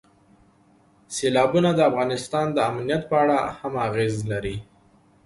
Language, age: Pashto, 19-29